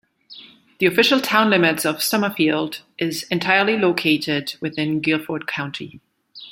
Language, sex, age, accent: English, female, 40-49, United States English